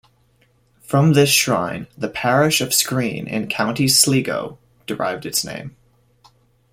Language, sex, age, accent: English, male, 19-29, Canadian English